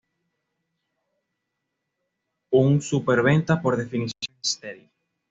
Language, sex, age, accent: Spanish, male, 19-29, Caribe: Cuba, Venezuela, Puerto Rico, República Dominicana, Panamá, Colombia caribeña, México caribeño, Costa del golfo de México